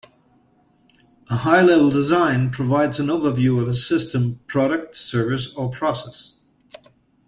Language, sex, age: English, male, 40-49